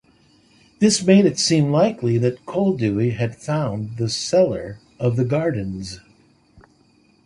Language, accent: English, United States English